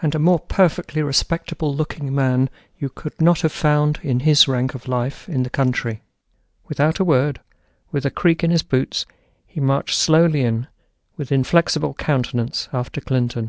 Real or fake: real